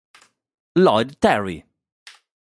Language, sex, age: Italian, male, 30-39